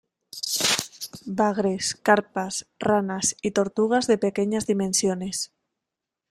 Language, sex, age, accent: Spanish, female, 19-29, España: Centro-Sur peninsular (Madrid, Toledo, Castilla-La Mancha)